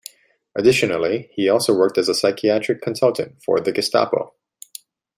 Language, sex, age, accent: English, male, 19-29, United States English